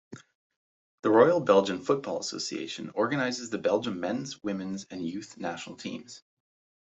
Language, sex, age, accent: English, male, 19-29, Canadian English